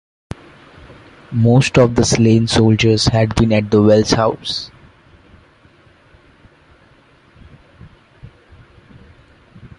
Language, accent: English, India and South Asia (India, Pakistan, Sri Lanka)